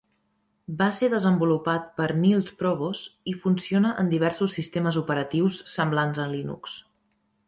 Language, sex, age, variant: Catalan, female, 30-39, Central